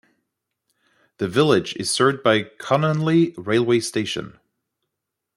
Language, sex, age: English, male, 30-39